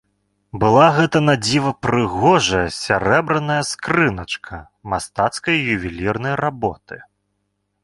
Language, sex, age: Belarusian, male, 19-29